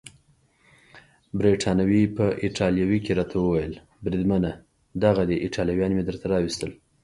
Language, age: Pashto, 30-39